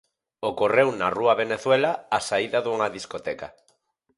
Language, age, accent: Galician, 40-49, Normativo (estándar)